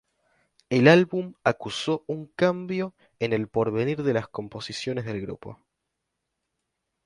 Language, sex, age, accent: Spanish, male, under 19, Rioplatense: Argentina, Uruguay, este de Bolivia, Paraguay